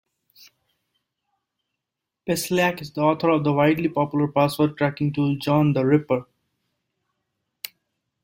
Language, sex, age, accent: English, male, 19-29, India and South Asia (India, Pakistan, Sri Lanka)